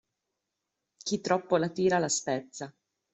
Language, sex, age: Italian, female, 30-39